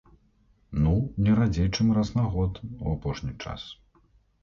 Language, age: Belarusian, 30-39